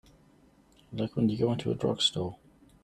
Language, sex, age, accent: English, male, 30-39, England English